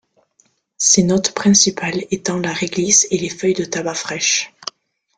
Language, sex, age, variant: French, female, under 19, Français de métropole